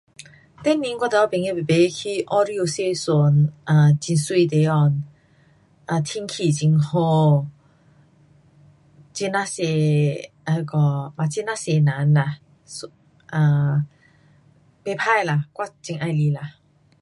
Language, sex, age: Pu-Xian Chinese, female, 40-49